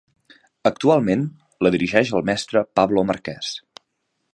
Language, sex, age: Catalan, male, 19-29